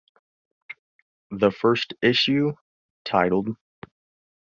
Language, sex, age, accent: English, male, under 19, United States English